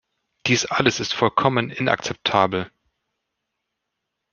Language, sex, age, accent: German, male, 40-49, Deutschland Deutsch